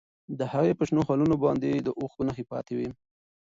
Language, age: Pashto, 30-39